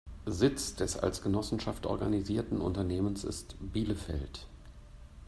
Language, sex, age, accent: German, male, 50-59, Deutschland Deutsch